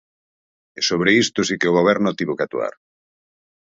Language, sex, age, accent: Galician, male, 40-49, Central (gheada)